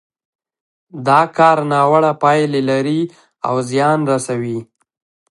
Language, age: Pashto, 19-29